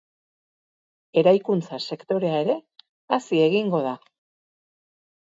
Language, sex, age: Basque, female, 40-49